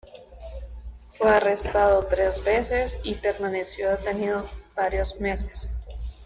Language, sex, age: Spanish, female, 19-29